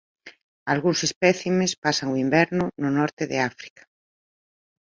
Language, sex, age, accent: Galician, female, 50-59, Normativo (estándar)